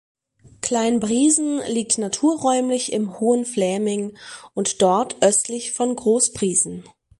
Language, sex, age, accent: German, female, 30-39, Deutschland Deutsch